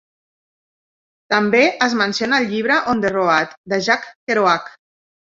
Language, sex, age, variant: Catalan, female, 40-49, Central